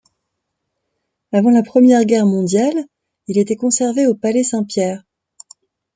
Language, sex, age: French, female, 40-49